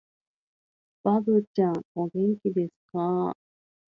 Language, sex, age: Japanese, female, 30-39